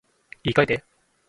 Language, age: Japanese, 19-29